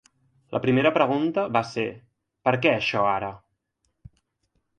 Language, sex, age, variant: Catalan, male, 19-29, Central